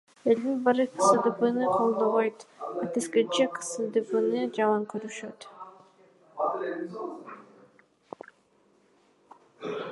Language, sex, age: Kyrgyz, female, under 19